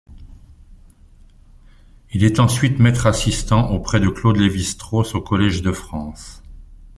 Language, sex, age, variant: French, male, 60-69, Français de métropole